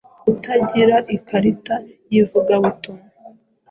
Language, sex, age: Kinyarwanda, female, 19-29